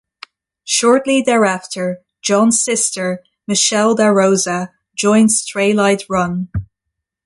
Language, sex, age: English, female, 19-29